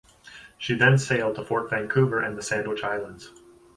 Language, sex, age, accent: English, male, 30-39, Canadian English